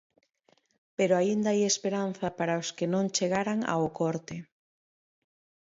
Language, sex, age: Galician, female, 40-49